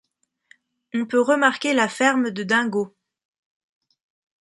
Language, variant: French, Français de métropole